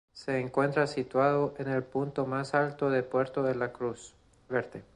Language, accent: Spanish, Andino-Pacífico: Colombia, Perú, Ecuador, oeste de Bolivia y Venezuela andina